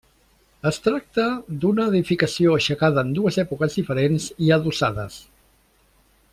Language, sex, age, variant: Catalan, male, 60-69, Central